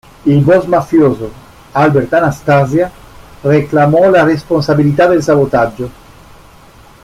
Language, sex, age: Italian, male, 50-59